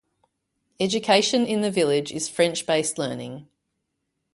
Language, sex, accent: English, female, Australian English